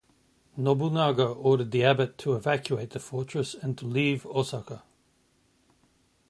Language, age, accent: English, 40-49, Australian English